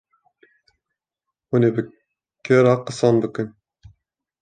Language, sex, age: Kurdish, male, 19-29